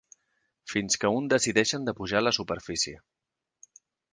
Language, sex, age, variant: Catalan, male, 50-59, Central